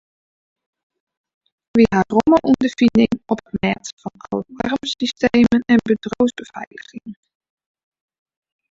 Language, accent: Western Frisian, Klaaifrysk